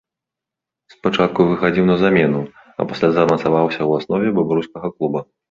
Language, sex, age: Belarusian, male, 30-39